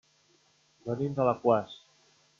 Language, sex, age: Catalan, male, 40-49